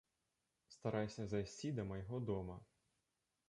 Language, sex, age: Belarusian, male, 19-29